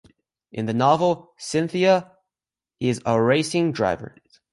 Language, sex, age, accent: English, male, under 19, United States English